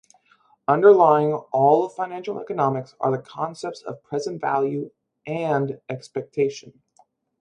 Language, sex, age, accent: English, male, 19-29, United States English